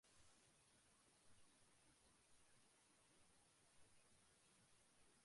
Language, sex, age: English, male, 19-29